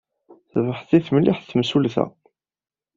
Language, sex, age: Kabyle, male, 19-29